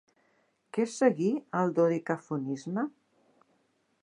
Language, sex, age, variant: Catalan, female, 60-69, Central